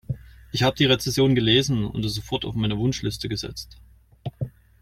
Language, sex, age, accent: German, male, 30-39, Deutschland Deutsch